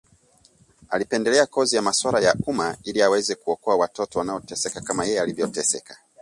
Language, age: Swahili, 30-39